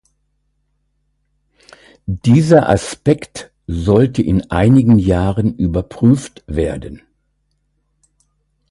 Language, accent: German, Deutschland Deutsch